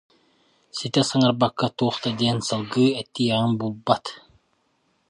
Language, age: Yakut, 30-39